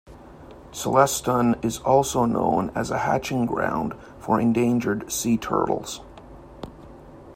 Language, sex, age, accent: English, male, 40-49, Canadian English